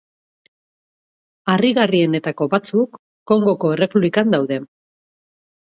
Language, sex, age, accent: Basque, female, 40-49, Mendebalekoa (Araba, Bizkaia, Gipuzkoako mendebaleko herri batzuk)